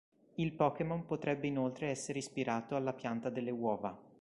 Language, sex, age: Italian, male, 19-29